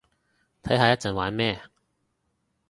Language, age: Cantonese, 30-39